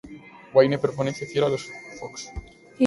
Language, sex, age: Spanish, male, 19-29